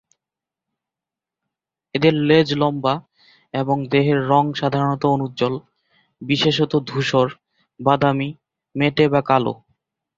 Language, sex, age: Bengali, male, 19-29